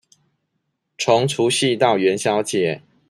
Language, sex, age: Chinese, male, 50-59